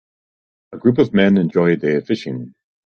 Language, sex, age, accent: English, male, 30-39, United States English